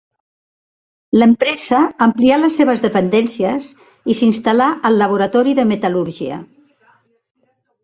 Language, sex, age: Catalan, female, 60-69